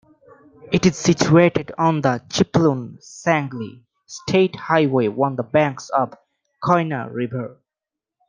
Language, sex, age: English, male, 19-29